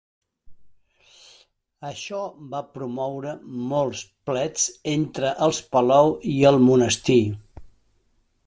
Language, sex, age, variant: Catalan, male, 60-69, Septentrional